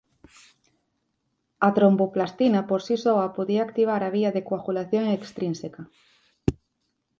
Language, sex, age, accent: Galician, female, 30-39, Atlántico (seseo e gheada)